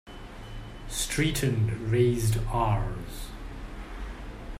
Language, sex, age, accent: English, male, 30-39, Singaporean English